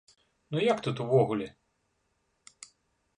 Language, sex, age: Belarusian, male, 50-59